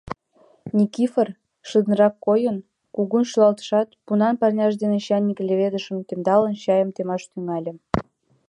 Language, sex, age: Mari, female, under 19